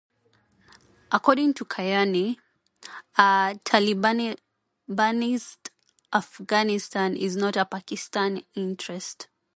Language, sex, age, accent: English, female, 30-39, Kenyan